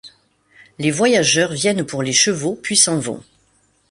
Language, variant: French, Français de métropole